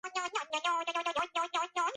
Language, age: Georgian, 90+